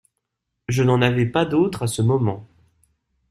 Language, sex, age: French, male, 19-29